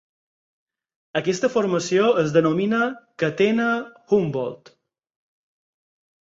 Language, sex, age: Catalan, male, 40-49